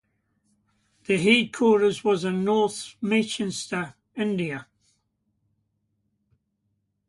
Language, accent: English, New Zealand English